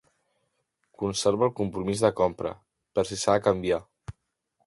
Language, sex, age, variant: Catalan, male, under 19, Central